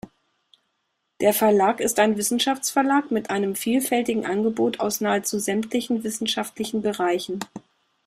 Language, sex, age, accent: German, female, 40-49, Deutschland Deutsch